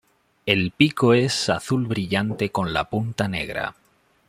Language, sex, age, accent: Spanish, male, 30-39, España: Norte peninsular (Asturias, Castilla y León, Cantabria, País Vasco, Navarra, Aragón, La Rioja, Guadalajara, Cuenca)